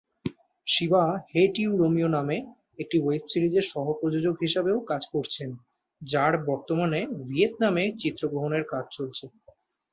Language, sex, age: Bengali, male, 19-29